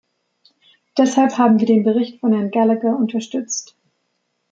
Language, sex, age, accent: German, female, 19-29, Deutschland Deutsch